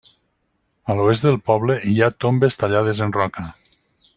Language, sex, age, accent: Catalan, male, 50-59, valencià